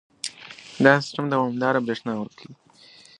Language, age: Pashto, 19-29